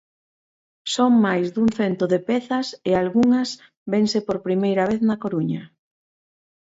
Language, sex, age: Galician, female, 40-49